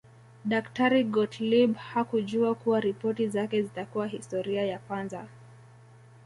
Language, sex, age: Swahili, male, 30-39